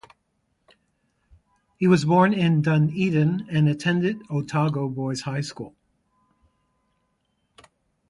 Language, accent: English, United States English